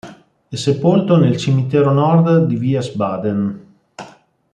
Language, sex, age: Italian, male, 40-49